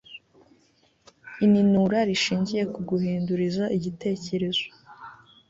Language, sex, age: Kinyarwanda, female, 19-29